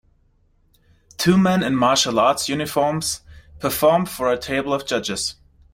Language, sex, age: English, male, 19-29